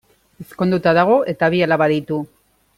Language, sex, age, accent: Basque, female, 40-49, Erdialdekoa edo Nafarra (Gipuzkoa, Nafarroa)